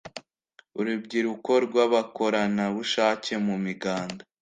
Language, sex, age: Kinyarwanda, male, under 19